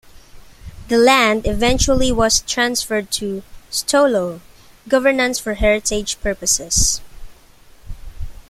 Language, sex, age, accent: English, female, 19-29, Filipino